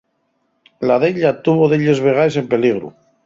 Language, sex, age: Asturian, male, 50-59